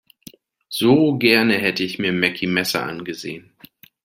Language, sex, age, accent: German, male, 40-49, Deutschland Deutsch